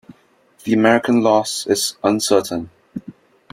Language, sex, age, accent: English, male, 19-29, Singaporean English